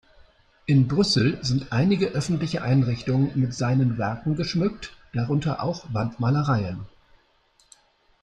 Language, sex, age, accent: German, male, 60-69, Deutschland Deutsch